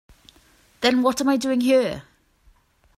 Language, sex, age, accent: English, female, 30-39, England English